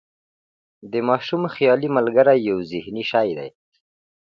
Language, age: Pashto, 30-39